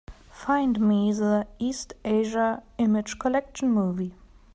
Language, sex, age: English, female, 19-29